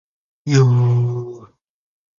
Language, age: English, 19-29